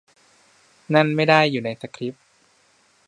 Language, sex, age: Thai, male, 30-39